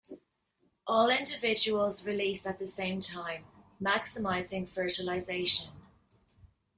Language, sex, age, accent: English, female, 30-39, Irish English